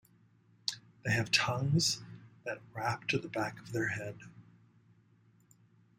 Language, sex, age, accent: English, male, 50-59, United States English